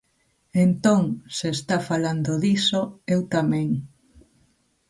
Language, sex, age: Galician, female, 40-49